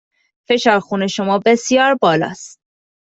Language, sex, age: Persian, female, 30-39